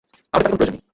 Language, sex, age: Bengali, male, 19-29